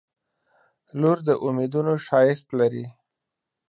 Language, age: Pashto, 19-29